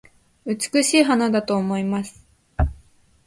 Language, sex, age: Japanese, female, under 19